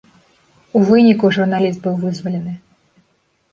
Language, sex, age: Belarusian, female, 19-29